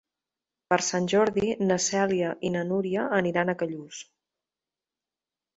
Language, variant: Catalan, Septentrional